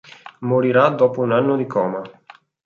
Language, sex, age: Italian, male, 19-29